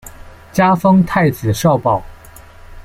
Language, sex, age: Chinese, male, 19-29